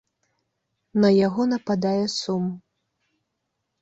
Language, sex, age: Belarusian, female, 30-39